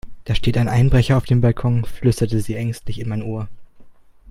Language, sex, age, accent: German, male, 19-29, Deutschland Deutsch